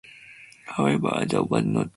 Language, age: English, under 19